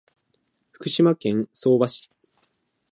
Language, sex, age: Japanese, male, 19-29